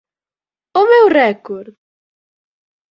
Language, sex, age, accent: Galician, female, 19-29, Atlántico (seseo e gheada)